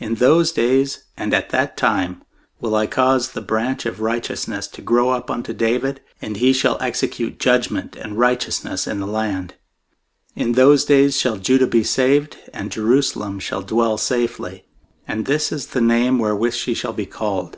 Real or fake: real